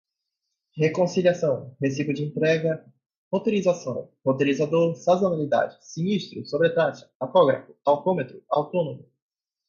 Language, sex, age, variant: Portuguese, male, 19-29, Portuguese (Brasil)